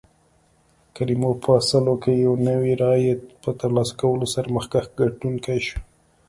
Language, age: Pashto, 30-39